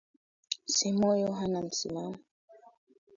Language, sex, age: Swahili, female, 19-29